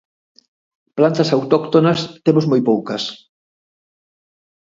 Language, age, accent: Galician, 60-69, Atlántico (seseo e gheada)